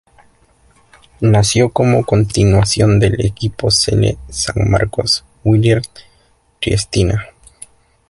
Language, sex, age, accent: Spanish, male, 19-29, Andino-Pacífico: Colombia, Perú, Ecuador, oeste de Bolivia y Venezuela andina